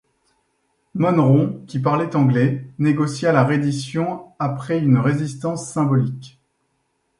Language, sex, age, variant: French, male, 30-39, Français de métropole